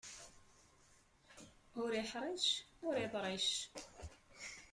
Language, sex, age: Kabyle, female, 80-89